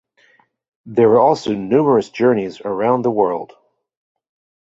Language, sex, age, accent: English, male, 40-49, United States English